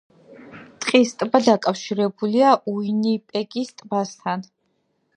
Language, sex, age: Georgian, female, 19-29